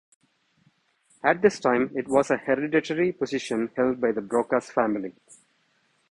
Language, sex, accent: English, male, India and South Asia (India, Pakistan, Sri Lanka)